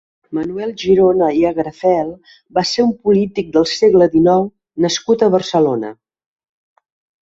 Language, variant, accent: Catalan, Central, central